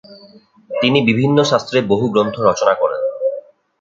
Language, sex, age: Bengali, male, 19-29